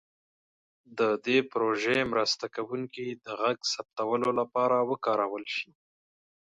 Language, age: Pashto, 30-39